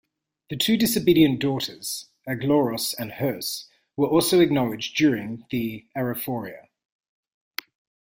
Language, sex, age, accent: English, male, 30-39, Australian English